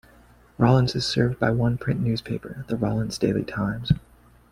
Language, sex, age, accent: English, male, 30-39, United States English